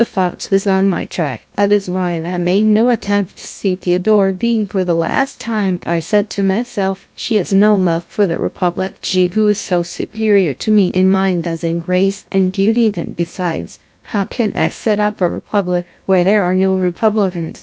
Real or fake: fake